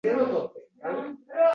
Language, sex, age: Uzbek, male, under 19